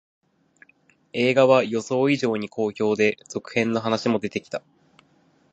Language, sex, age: Japanese, male, 19-29